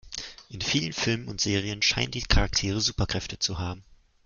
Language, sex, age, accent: German, male, 19-29, Deutschland Deutsch